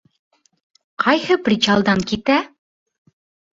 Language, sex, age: Bashkir, female, 30-39